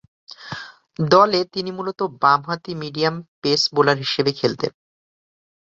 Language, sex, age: Bengali, male, 19-29